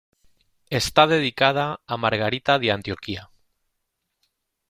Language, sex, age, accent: Spanish, male, 30-39, España: Centro-Sur peninsular (Madrid, Toledo, Castilla-La Mancha)